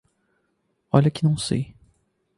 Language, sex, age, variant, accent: Portuguese, male, 19-29, Portuguese (Brasil), Paulista